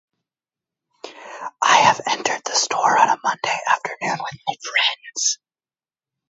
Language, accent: English, United States English